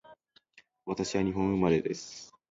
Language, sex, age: Japanese, male, under 19